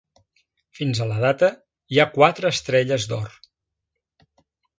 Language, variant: Catalan, Central